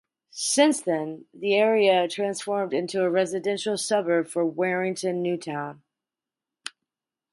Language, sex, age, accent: English, female, 40-49, United States English